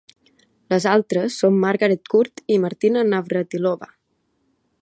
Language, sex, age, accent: Catalan, female, 19-29, balear; central